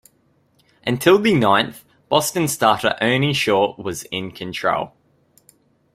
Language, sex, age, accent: English, male, 19-29, Australian English